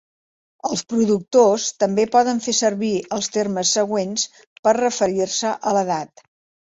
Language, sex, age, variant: Catalan, female, 60-69, Central